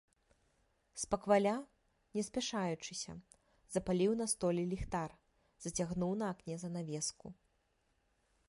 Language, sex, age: Belarusian, female, 19-29